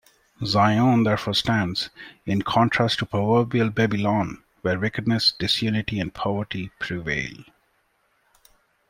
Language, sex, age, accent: English, male, 30-39, India and South Asia (India, Pakistan, Sri Lanka)